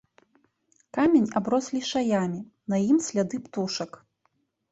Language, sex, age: Belarusian, female, 19-29